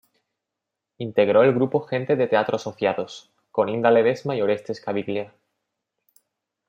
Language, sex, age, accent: Spanish, male, 19-29, España: Sur peninsular (Andalucia, Extremadura, Murcia)